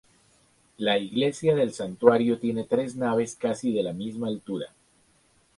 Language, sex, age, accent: Spanish, male, 40-49, Andino-Pacífico: Colombia, Perú, Ecuador, oeste de Bolivia y Venezuela andina